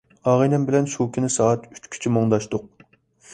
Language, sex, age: Uyghur, male, 19-29